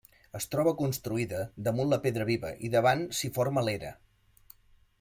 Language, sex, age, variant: Catalan, male, 40-49, Central